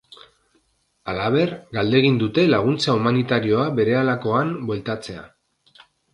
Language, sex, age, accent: Basque, male, 30-39, Mendebalekoa (Araba, Bizkaia, Gipuzkoako mendebaleko herri batzuk)